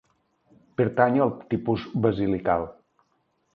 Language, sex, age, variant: Catalan, male, 60-69, Central